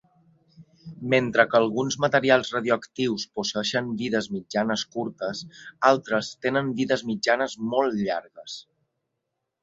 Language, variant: Catalan, Balear